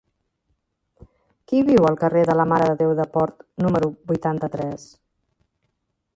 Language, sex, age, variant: Catalan, female, 50-59, Central